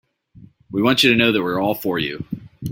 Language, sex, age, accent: English, male, 30-39, United States English